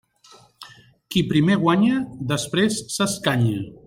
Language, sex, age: Catalan, male, 50-59